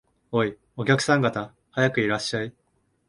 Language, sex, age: Japanese, male, 19-29